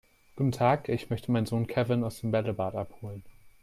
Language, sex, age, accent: German, male, under 19, Deutschland Deutsch